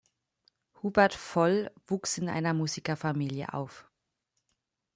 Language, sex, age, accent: German, female, 30-39, Deutschland Deutsch